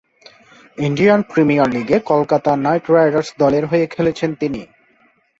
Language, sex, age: Bengali, male, 19-29